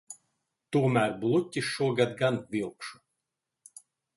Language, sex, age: Latvian, male, 40-49